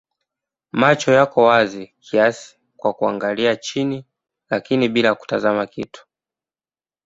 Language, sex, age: Swahili, male, 19-29